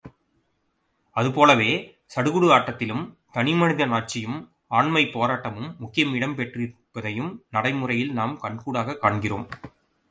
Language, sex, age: Tamil, male, 40-49